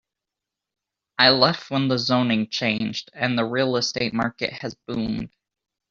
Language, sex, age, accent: English, male, 19-29, United States English